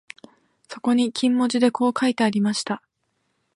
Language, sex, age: Japanese, female, 19-29